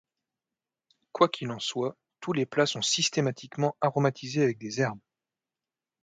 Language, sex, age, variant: French, male, 19-29, Français de métropole